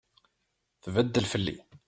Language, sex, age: Kabyle, male, 30-39